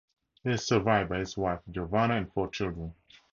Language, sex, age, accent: English, male, 30-39, Southern African (South Africa, Zimbabwe, Namibia)